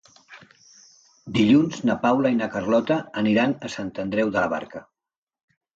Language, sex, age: Catalan, male, 50-59